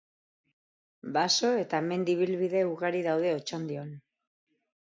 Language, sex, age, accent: Basque, female, 40-49, Erdialdekoa edo Nafarra (Gipuzkoa, Nafarroa)